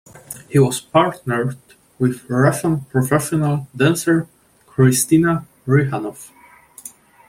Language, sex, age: English, male, 19-29